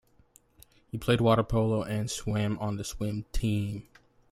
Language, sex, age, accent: English, male, 19-29, United States English